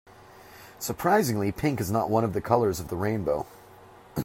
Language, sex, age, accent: English, male, 40-49, United States English